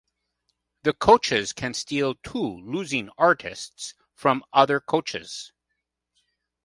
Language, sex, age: English, male, 50-59